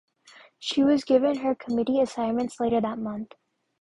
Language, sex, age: English, female, under 19